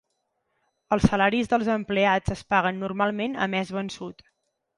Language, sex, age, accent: Catalan, female, 40-49, nord-oriental